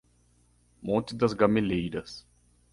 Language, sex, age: Portuguese, male, 19-29